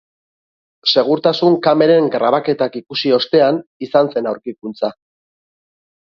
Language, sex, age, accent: Basque, male, 30-39, Erdialdekoa edo Nafarra (Gipuzkoa, Nafarroa)